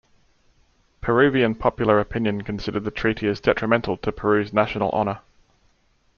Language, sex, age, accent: English, male, 40-49, Australian English